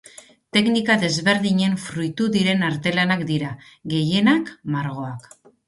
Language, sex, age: Basque, female, 40-49